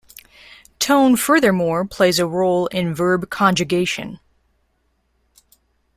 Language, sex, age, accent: English, female, 30-39, United States English